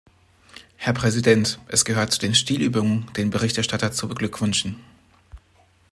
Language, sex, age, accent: German, male, 30-39, Deutschland Deutsch